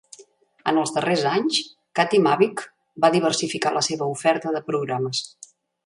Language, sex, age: Catalan, female, 60-69